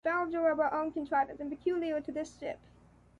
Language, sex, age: English, male, under 19